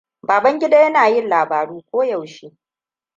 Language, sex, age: Hausa, female, 30-39